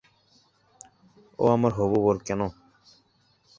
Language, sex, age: Bengali, male, 19-29